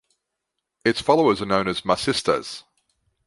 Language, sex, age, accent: English, male, 50-59, Australian English